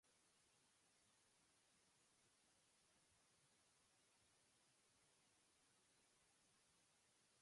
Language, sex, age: English, female, 19-29